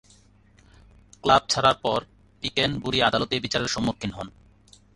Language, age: Bengali, 30-39